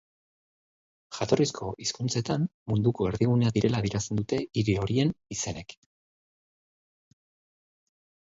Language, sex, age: Basque, male, 40-49